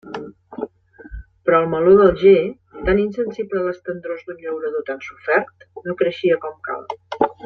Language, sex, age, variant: Catalan, female, 60-69, Central